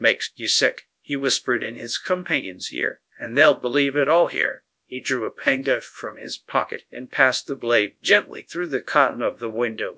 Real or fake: fake